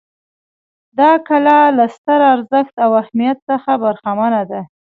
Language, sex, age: Pashto, female, 19-29